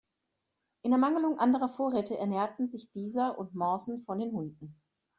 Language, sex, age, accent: German, female, 30-39, Deutschland Deutsch